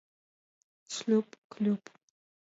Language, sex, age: Mari, female, 19-29